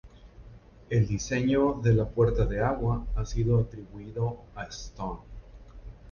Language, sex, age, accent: Spanish, male, 30-39, México